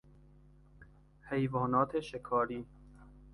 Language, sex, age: Persian, male, 19-29